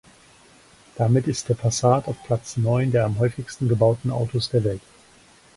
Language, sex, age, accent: German, male, 40-49, Deutschland Deutsch